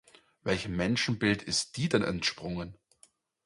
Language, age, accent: German, 19-29, Österreichisches Deutsch